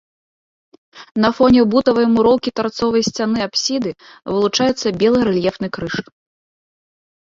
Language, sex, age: Belarusian, female, 30-39